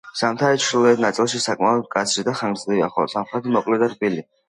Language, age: Georgian, under 19